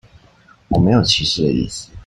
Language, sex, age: Chinese, male, 19-29